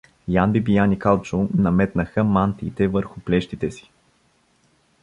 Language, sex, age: Bulgarian, male, 19-29